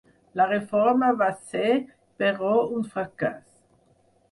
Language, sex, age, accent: Catalan, female, 50-59, aprenent (recent, des d'altres llengües)